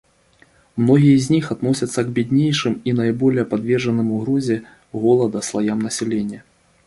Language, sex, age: Russian, male, 30-39